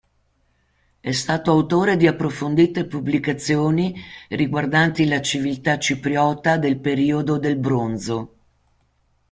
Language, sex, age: Italian, female, 60-69